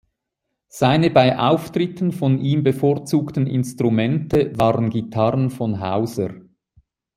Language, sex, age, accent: German, male, 40-49, Schweizerdeutsch